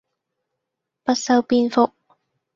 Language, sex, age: Cantonese, female, 19-29